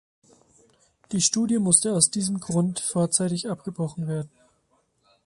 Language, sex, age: German, male, 30-39